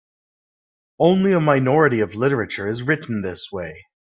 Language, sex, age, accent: English, male, 40-49, Canadian English